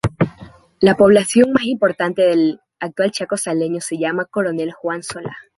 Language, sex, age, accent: Spanish, female, 19-29, Andino-Pacífico: Colombia, Perú, Ecuador, oeste de Bolivia y Venezuela andina